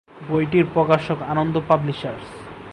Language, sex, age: Bengali, male, 19-29